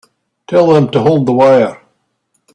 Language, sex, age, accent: English, male, 50-59, Scottish English